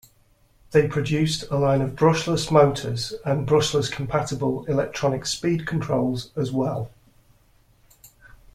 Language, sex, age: English, male, 40-49